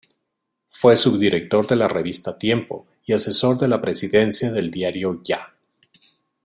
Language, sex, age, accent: Spanish, male, 40-49, Andino-Pacífico: Colombia, Perú, Ecuador, oeste de Bolivia y Venezuela andina